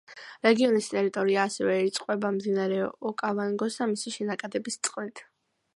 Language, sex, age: Georgian, female, under 19